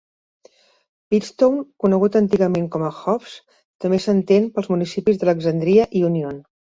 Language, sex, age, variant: Catalan, female, 60-69, Central